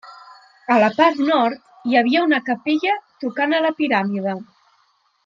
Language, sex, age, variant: Catalan, female, under 19, Central